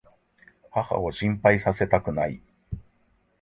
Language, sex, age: Japanese, male, 50-59